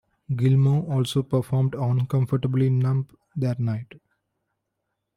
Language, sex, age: English, male, 19-29